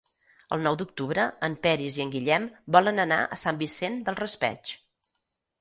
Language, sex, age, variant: Catalan, female, 50-59, Central